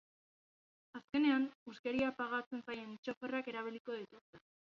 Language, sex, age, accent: Basque, female, 19-29, Erdialdekoa edo Nafarra (Gipuzkoa, Nafarroa)